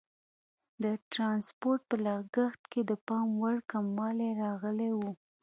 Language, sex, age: Pashto, female, 19-29